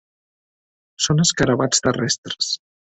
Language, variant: Catalan, Central